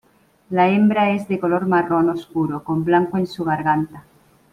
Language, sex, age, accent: Spanish, female, 50-59, España: Centro-Sur peninsular (Madrid, Toledo, Castilla-La Mancha)